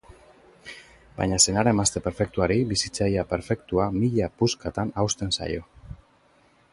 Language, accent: Basque, Mendebalekoa (Araba, Bizkaia, Gipuzkoako mendebaleko herri batzuk)